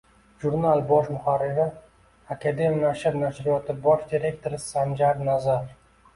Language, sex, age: Uzbek, male, 19-29